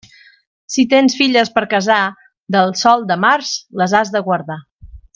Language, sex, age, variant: Catalan, female, 40-49, Central